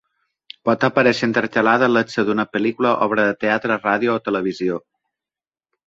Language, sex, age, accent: Catalan, male, 40-49, balear; central